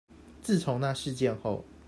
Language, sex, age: Chinese, male, 19-29